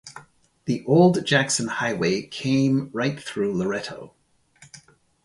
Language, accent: English, United States English